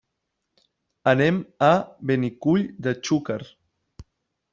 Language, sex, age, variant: Catalan, male, 19-29, Central